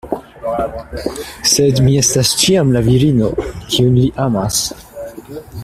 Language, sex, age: Esperanto, male, 19-29